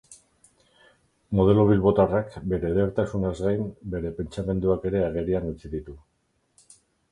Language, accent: Basque, Erdialdekoa edo Nafarra (Gipuzkoa, Nafarroa)